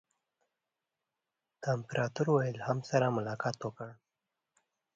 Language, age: Pashto, under 19